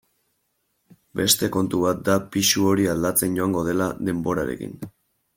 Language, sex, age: Basque, male, 19-29